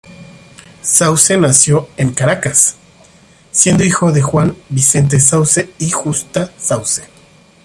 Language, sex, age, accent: Spanish, male, 30-39, México